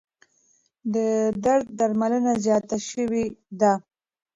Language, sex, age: Pashto, female, 30-39